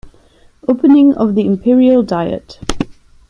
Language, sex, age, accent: English, female, 30-39, England English